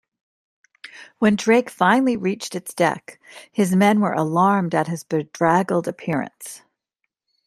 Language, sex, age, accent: English, female, 50-59, United States English